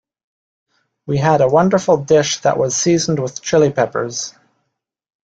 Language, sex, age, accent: English, male, 19-29, Canadian English